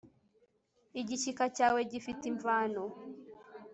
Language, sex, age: Kinyarwanda, female, 19-29